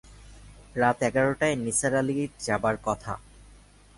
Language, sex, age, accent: Bengali, male, 19-29, শুদ্ধ